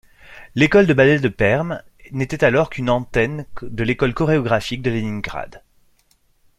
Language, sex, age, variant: French, male, 30-39, Français de métropole